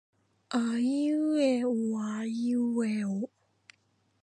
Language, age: Japanese, 19-29